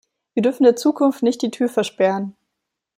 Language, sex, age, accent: German, female, 19-29, Deutschland Deutsch